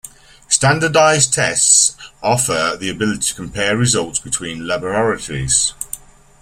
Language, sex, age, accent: English, male, 50-59, England English